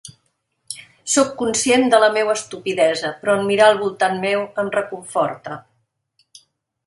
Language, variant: Catalan, Central